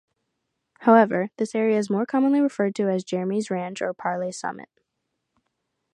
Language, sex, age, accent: English, female, under 19, United States English